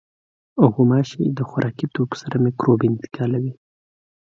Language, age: Pashto, 19-29